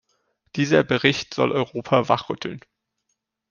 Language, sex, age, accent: German, male, 19-29, Deutschland Deutsch